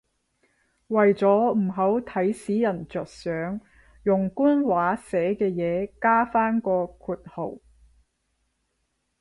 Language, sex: Cantonese, female